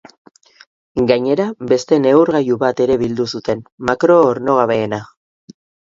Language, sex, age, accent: Basque, male, 19-29, Mendebalekoa (Araba, Bizkaia, Gipuzkoako mendebaleko herri batzuk)